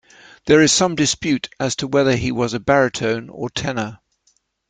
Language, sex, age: English, male, 70-79